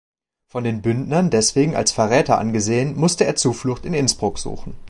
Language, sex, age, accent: German, male, 19-29, Deutschland Deutsch